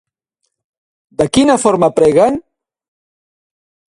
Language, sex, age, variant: Catalan, male, 60-69, Central